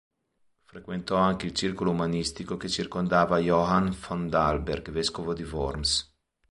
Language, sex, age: Italian, male, 40-49